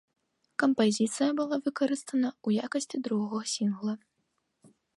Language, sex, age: Belarusian, female, 19-29